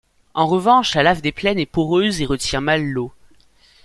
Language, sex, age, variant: French, male, under 19, Français de métropole